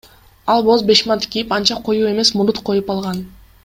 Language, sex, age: Kyrgyz, female, 19-29